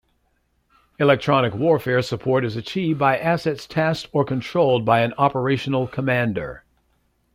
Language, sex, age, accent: English, male, 60-69, United States English